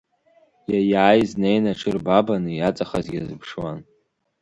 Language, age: Abkhazian, under 19